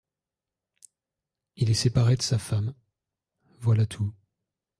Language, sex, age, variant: French, male, 30-39, Français de métropole